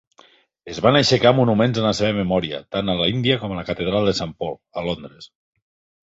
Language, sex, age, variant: Catalan, male, 40-49, Septentrional